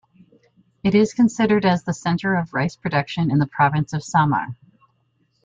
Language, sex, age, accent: English, female, 60-69, United States English